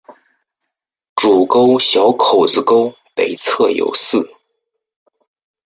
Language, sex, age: Chinese, male, under 19